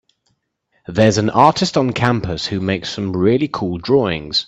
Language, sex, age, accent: English, male, 30-39, England English